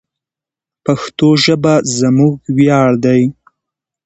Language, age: Pashto, 19-29